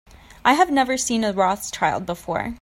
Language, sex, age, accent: English, female, 19-29, Canadian English